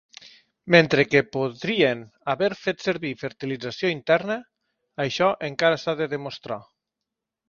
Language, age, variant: Catalan, 30-39, Nord-Occidental